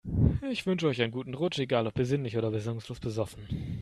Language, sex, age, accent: German, male, 19-29, Deutschland Deutsch